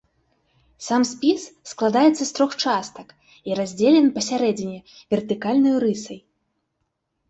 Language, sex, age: Belarusian, female, 19-29